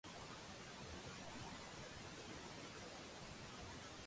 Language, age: Cantonese, 19-29